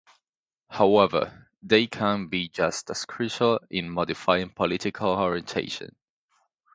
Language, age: English, 19-29